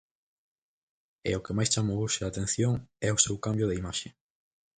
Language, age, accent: Galician, under 19, Atlántico (seseo e gheada)